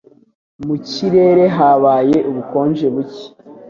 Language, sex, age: Kinyarwanda, male, under 19